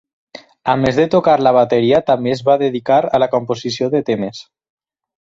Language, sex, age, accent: Catalan, male, under 19, valencià